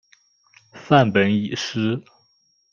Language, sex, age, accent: Chinese, male, 19-29, 出生地：浙江省